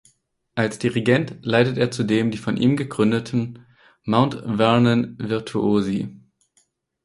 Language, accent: German, Deutschland Deutsch